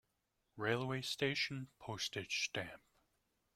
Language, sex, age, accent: English, male, 19-29, United States English